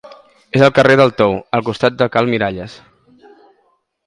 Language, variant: Catalan, Balear